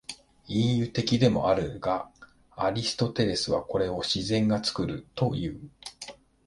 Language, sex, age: Japanese, male, 50-59